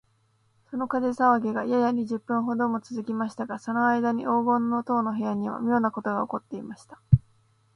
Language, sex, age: Japanese, female, 19-29